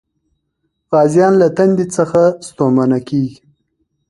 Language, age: Pashto, 19-29